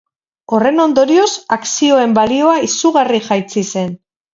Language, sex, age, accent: Basque, female, 40-49, Mendebalekoa (Araba, Bizkaia, Gipuzkoako mendebaleko herri batzuk)